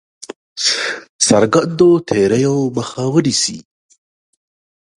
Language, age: Pashto, 30-39